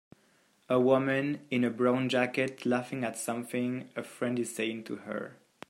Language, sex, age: English, male, 19-29